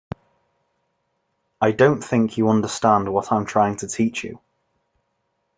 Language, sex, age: English, male, 19-29